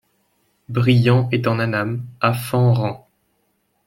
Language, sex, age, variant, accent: French, male, 19-29, Français des départements et régions d'outre-mer, Français de La Réunion